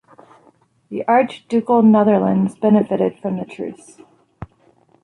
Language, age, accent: English, 30-39, United States English